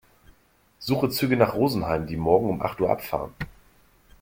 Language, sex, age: German, male, 40-49